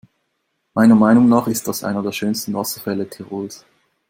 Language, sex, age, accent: German, male, 19-29, Schweizerdeutsch